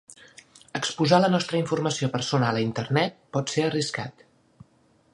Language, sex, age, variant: Catalan, female, 40-49, Central